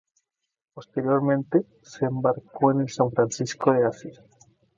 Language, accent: Spanish, México